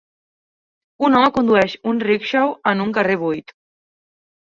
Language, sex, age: Catalan, female, under 19